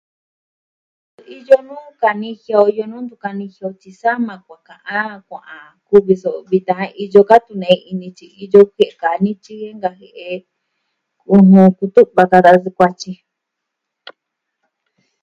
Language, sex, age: Southwestern Tlaxiaco Mixtec, female, 60-69